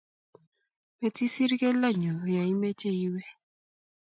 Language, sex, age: Kalenjin, female, 19-29